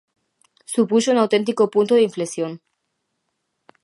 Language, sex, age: Galician, female, 19-29